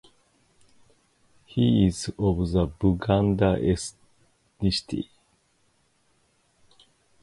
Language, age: English, 50-59